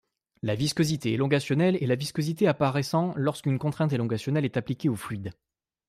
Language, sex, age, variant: French, male, 19-29, Français de métropole